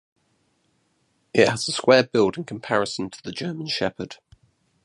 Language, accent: English, England English